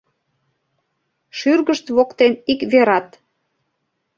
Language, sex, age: Mari, female, 40-49